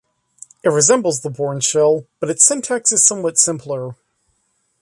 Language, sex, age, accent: English, male, 19-29, United States English